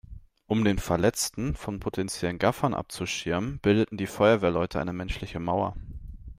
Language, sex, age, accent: German, male, 19-29, Deutschland Deutsch